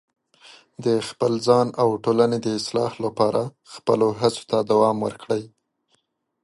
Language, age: Pashto, 19-29